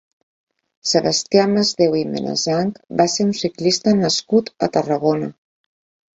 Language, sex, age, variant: Catalan, female, 50-59, Central